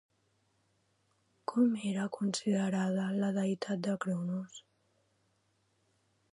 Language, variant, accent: Catalan, Central, central